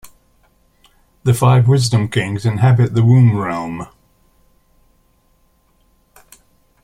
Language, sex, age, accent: English, male, 70-79, England English